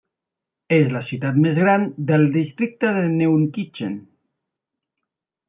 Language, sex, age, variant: Catalan, male, 40-49, Central